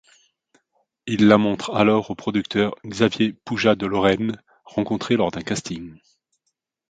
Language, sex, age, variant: French, male, 40-49, Français de métropole